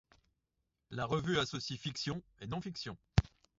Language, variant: French, Français de métropole